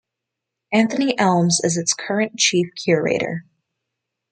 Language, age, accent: English, 19-29, United States English